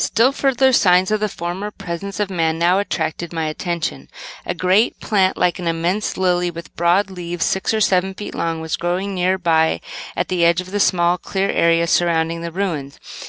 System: none